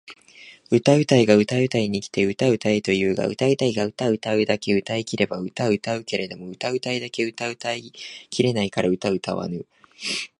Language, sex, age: Japanese, male, 19-29